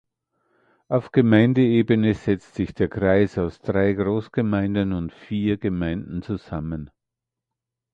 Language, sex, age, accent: German, male, 60-69, Österreichisches Deutsch